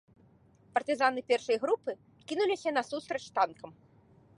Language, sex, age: Belarusian, female, 19-29